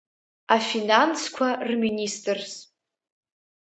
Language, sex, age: Abkhazian, female, under 19